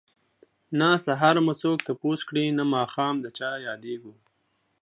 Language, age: Pashto, 19-29